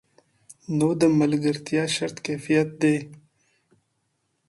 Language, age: Pashto, 19-29